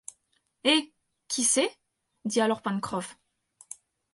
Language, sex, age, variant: French, female, 30-39, Français de métropole